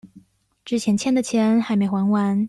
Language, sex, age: Chinese, female, 19-29